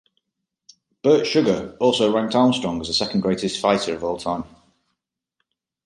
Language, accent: English, England English